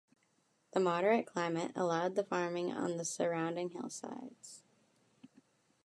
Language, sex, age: English, female, under 19